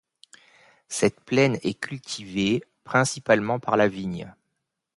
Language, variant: French, Français de métropole